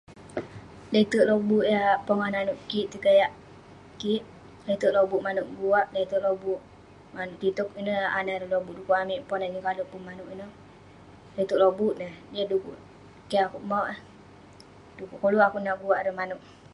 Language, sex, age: Western Penan, female, under 19